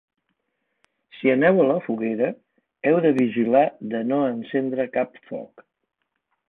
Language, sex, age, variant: Catalan, male, 60-69, Central